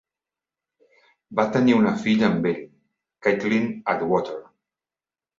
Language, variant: Catalan, Central